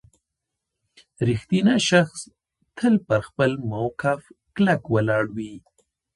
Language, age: Pashto, 30-39